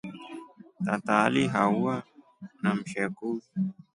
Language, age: Rombo, 19-29